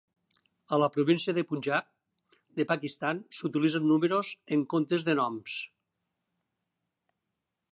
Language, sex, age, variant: Catalan, male, 60-69, Nord-Occidental